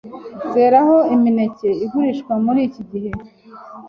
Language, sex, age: Kinyarwanda, female, 30-39